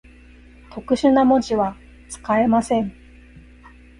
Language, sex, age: Japanese, female, 30-39